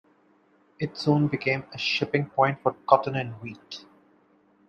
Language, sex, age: English, male, 19-29